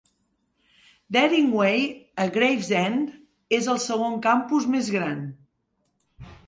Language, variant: Catalan, Central